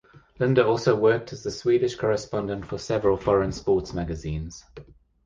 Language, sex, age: English, male, 50-59